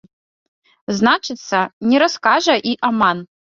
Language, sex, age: Belarusian, female, 30-39